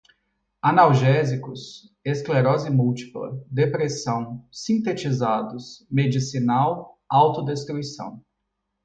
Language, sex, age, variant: Portuguese, male, 30-39, Portuguese (Brasil)